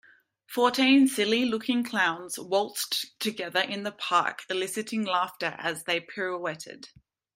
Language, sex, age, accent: English, female, 19-29, Australian English